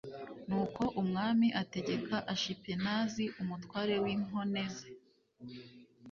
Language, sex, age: Kinyarwanda, female, 19-29